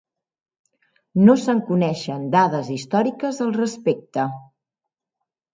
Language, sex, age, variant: Catalan, female, 40-49, Central